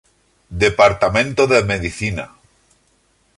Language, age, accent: Spanish, 40-49, España: Centro-Sur peninsular (Madrid, Toledo, Castilla-La Mancha)